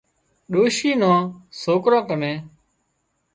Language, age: Wadiyara Koli, 30-39